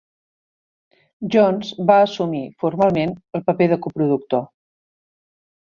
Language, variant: Catalan, Central